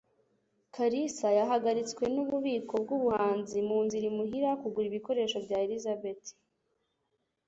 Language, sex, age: Kinyarwanda, female, under 19